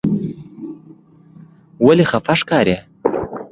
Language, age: Pashto, under 19